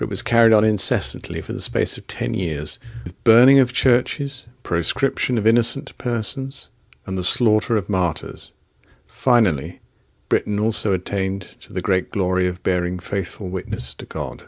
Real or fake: real